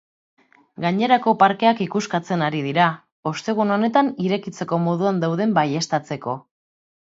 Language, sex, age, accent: Basque, female, 30-39, Mendebalekoa (Araba, Bizkaia, Gipuzkoako mendebaleko herri batzuk)